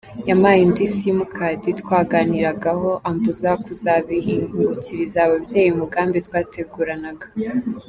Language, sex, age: Kinyarwanda, female, 19-29